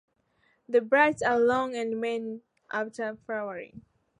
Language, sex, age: English, female, 19-29